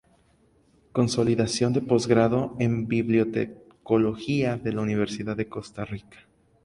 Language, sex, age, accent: Spanish, male, 19-29, México